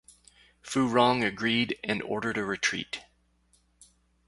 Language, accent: English, United States English